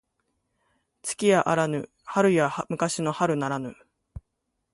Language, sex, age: Japanese, female, 19-29